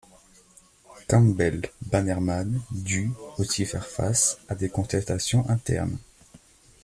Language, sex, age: French, male, under 19